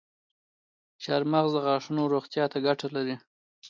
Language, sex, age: Pashto, male, 30-39